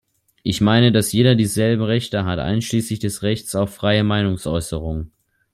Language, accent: German, Deutschland Deutsch